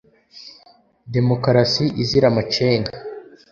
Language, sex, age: Kinyarwanda, male, under 19